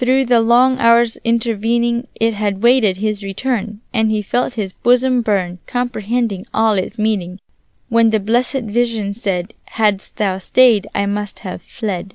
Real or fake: real